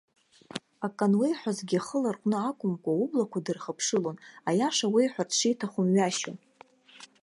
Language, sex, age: Abkhazian, female, 30-39